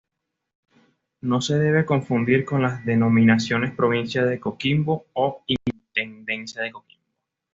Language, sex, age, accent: Spanish, male, 19-29, Caribe: Cuba, Venezuela, Puerto Rico, República Dominicana, Panamá, Colombia caribeña, México caribeño, Costa del golfo de México